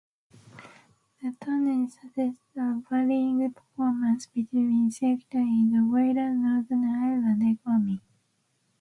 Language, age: English, 19-29